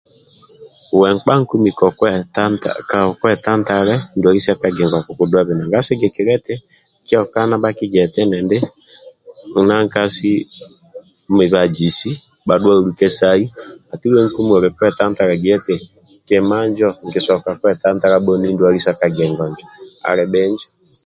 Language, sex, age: Amba (Uganda), male, 30-39